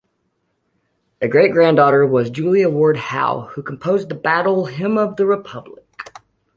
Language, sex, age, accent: English, male, 19-29, Irish English